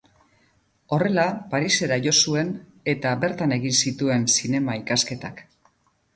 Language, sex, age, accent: Basque, female, 50-59, Mendebalekoa (Araba, Bizkaia, Gipuzkoako mendebaleko herri batzuk)